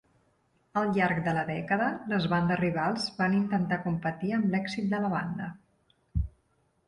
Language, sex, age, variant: Catalan, female, 40-49, Central